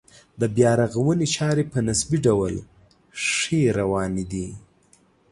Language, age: Pashto, 30-39